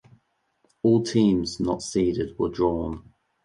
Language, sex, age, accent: English, male, 19-29, England English